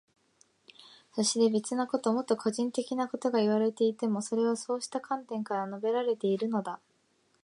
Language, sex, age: Japanese, female, 19-29